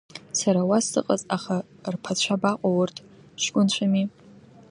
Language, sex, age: Abkhazian, female, under 19